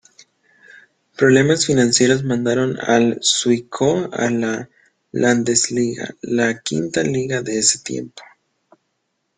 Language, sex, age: Spanish, male, under 19